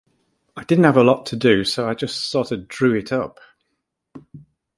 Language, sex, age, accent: English, male, 60-69, England English